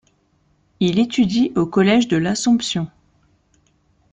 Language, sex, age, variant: French, female, 30-39, Français de métropole